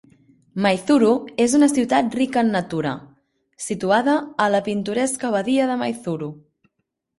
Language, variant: Catalan, Central